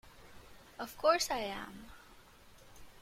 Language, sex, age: English, female, under 19